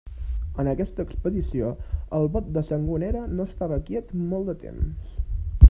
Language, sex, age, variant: Catalan, male, 19-29, Central